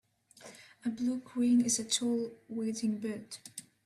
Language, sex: English, female